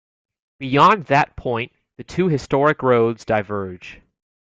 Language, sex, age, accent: English, male, 19-29, United States English